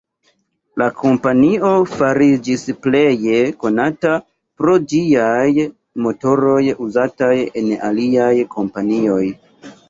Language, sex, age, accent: Esperanto, male, 30-39, Internacia